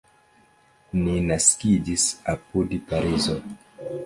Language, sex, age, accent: Esperanto, male, 30-39, Internacia